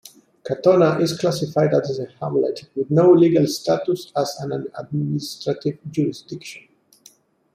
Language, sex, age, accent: English, male, 60-69, United States English